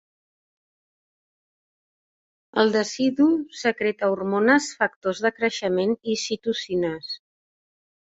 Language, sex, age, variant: Catalan, female, 50-59, Central